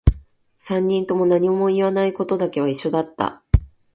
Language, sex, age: Japanese, female, 40-49